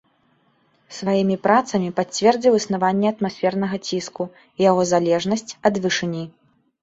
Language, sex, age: Belarusian, female, 19-29